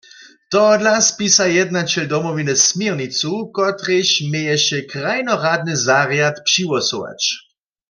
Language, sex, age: Upper Sorbian, male, 40-49